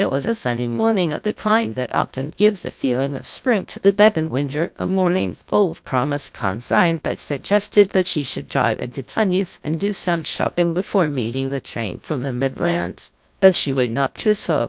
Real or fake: fake